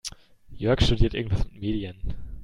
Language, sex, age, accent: German, male, 19-29, Deutschland Deutsch